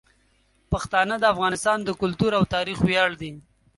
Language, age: Pashto, 19-29